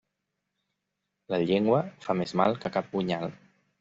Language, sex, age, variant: Catalan, male, 30-39, Central